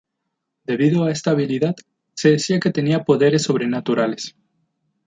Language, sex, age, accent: Spanish, male, 19-29, México